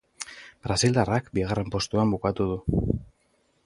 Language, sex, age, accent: Basque, male, 40-49, Mendebalekoa (Araba, Bizkaia, Gipuzkoako mendebaleko herri batzuk)